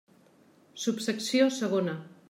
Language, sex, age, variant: Catalan, female, 40-49, Central